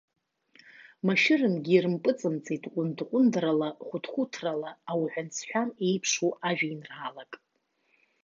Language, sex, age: Abkhazian, female, 40-49